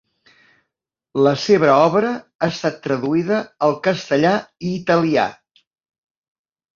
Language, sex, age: Catalan, male, 50-59